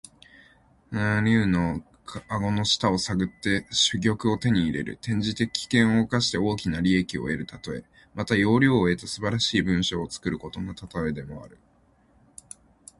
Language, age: Japanese, 19-29